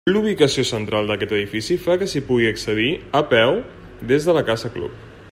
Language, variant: Catalan, Central